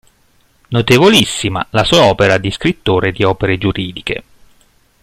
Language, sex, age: Italian, male, 40-49